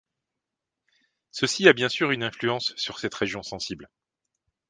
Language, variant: French, Français de métropole